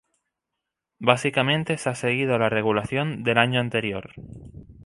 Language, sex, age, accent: Spanish, male, 19-29, España: Islas Canarias